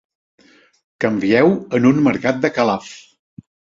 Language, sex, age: Catalan, male, 70-79